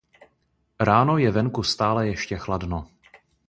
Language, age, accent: Czech, 19-29, pražský